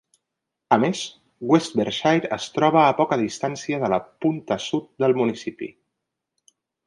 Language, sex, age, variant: Catalan, female, 30-39, Central